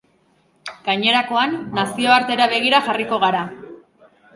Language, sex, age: Basque, female, 30-39